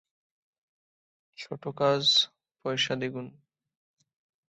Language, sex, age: Bengali, male, 19-29